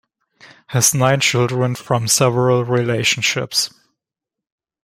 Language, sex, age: English, male, 19-29